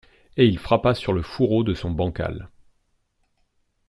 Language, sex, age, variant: French, male, 40-49, Français de métropole